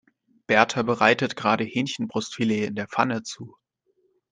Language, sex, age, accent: German, male, 19-29, Deutschland Deutsch